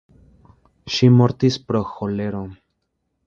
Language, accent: Esperanto, Internacia